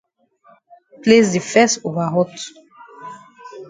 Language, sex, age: Cameroon Pidgin, female, 40-49